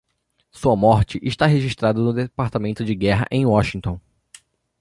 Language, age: Portuguese, 19-29